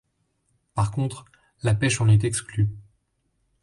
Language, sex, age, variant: French, male, 30-39, Français de métropole